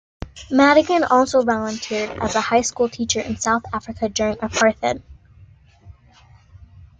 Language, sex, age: English, female, under 19